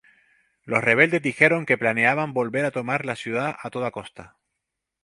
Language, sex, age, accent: Spanish, male, 50-59, España: Islas Canarias